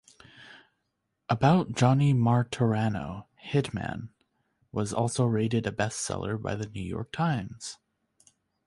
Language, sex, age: English, male, 19-29